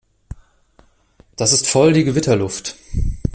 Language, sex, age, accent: German, male, 19-29, Deutschland Deutsch